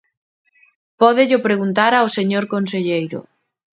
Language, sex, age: Galician, female, 30-39